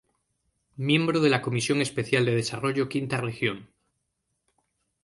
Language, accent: Spanish, España: Norte peninsular (Asturias, Castilla y León, Cantabria, País Vasco, Navarra, Aragón, La Rioja, Guadalajara, Cuenca)